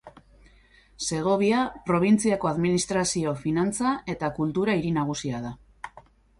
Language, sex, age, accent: Basque, female, 40-49, Mendebalekoa (Araba, Bizkaia, Gipuzkoako mendebaleko herri batzuk)